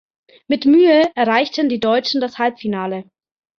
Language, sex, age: German, female, 30-39